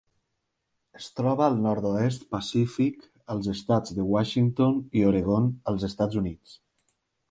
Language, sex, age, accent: Catalan, male, 19-29, valencià